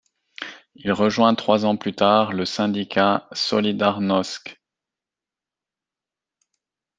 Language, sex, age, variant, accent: French, male, 30-39, Français d'Europe, Français de Suisse